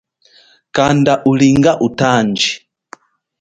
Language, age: Chokwe, 30-39